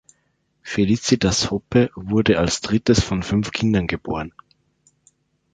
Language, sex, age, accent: German, male, 30-39, Österreichisches Deutsch